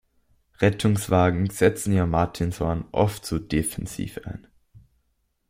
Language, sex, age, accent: German, male, under 19, Österreichisches Deutsch